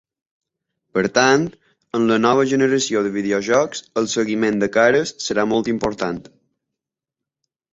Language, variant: Catalan, Balear